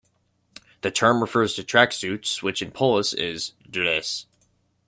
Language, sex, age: English, male, under 19